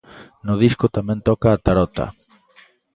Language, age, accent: Galician, 30-39, Normativo (estándar)